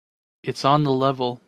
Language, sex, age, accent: English, male, 19-29, United States English